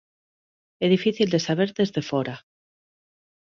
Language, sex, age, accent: Galician, female, 40-49, Normativo (estándar)